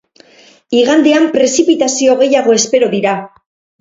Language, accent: Basque, Mendebalekoa (Araba, Bizkaia, Gipuzkoako mendebaleko herri batzuk)